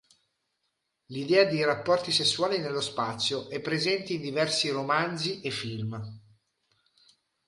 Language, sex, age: Italian, male, 40-49